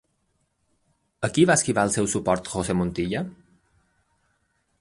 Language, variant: Catalan, Balear